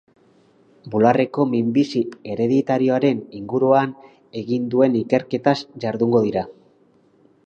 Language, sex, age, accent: Basque, male, 30-39, Mendebalekoa (Araba, Bizkaia, Gipuzkoako mendebaleko herri batzuk)